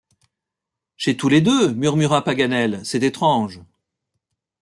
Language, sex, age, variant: French, male, 50-59, Français de métropole